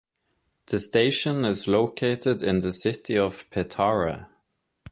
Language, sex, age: English, male, 30-39